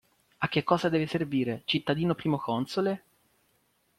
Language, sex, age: Italian, male, 30-39